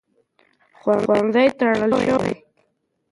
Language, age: Pashto, 19-29